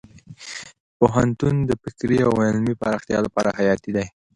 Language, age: Pashto, 19-29